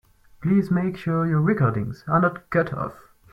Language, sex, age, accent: English, male, 19-29, french accent